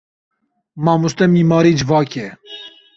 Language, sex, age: Kurdish, male, 19-29